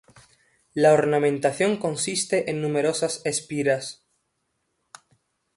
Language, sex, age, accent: Spanish, male, 19-29, España: Sur peninsular (Andalucia, Extremadura, Murcia)